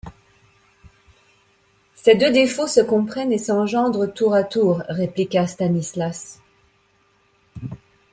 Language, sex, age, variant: French, male, 30-39, Français de métropole